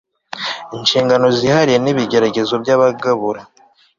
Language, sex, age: Kinyarwanda, male, 19-29